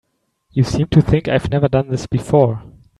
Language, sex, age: English, male, 19-29